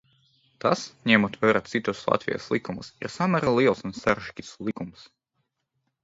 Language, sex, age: Latvian, male, 19-29